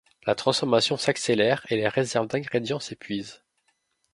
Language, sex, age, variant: French, male, 19-29, Français de métropole